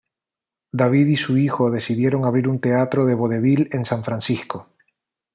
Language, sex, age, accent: Spanish, male, 40-49, España: Islas Canarias